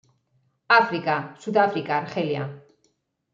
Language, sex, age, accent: Spanish, female, 40-49, España: Norte peninsular (Asturias, Castilla y León, Cantabria, País Vasco, Navarra, Aragón, La Rioja, Guadalajara, Cuenca)